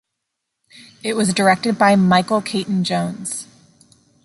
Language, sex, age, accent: English, female, 30-39, United States English